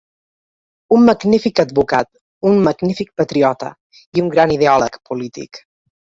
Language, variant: Catalan, Balear